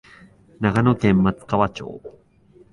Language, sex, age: Japanese, male, 19-29